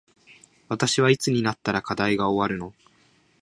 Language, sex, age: Japanese, male, 19-29